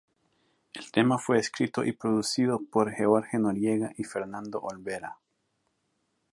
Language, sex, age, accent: Spanish, male, 40-49, América central